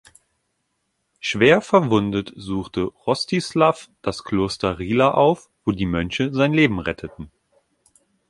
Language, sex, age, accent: German, male, 30-39, Deutschland Deutsch